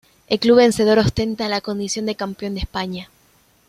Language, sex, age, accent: Spanish, female, 19-29, Rioplatense: Argentina, Uruguay, este de Bolivia, Paraguay